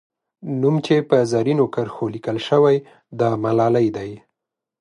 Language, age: Pashto, 30-39